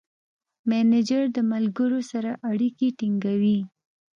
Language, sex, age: Pashto, female, 19-29